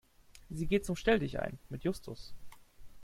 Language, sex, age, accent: German, male, 30-39, Deutschland Deutsch